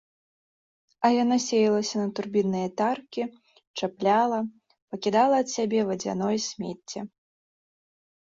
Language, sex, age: Belarusian, female, 19-29